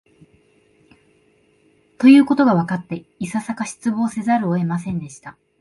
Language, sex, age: Japanese, female, 19-29